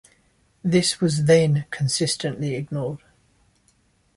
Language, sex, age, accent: English, male, 30-39, England English